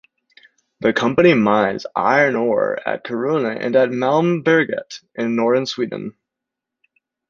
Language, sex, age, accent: English, male, 19-29, United States English